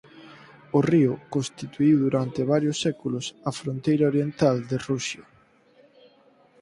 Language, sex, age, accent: Galician, male, 19-29, Atlántico (seseo e gheada)